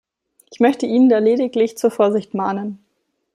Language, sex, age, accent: German, female, 19-29, Deutschland Deutsch